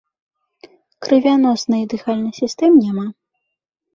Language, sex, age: Belarusian, female, under 19